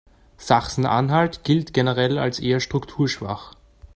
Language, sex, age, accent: German, male, 19-29, Österreichisches Deutsch